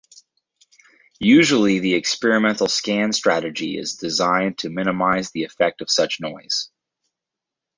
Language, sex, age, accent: English, male, 19-29, United States English